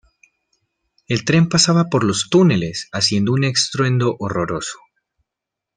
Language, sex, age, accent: Spanish, male, 30-39, Andino-Pacífico: Colombia, Perú, Ecuador, oeste de Bolivia y Venezuela andina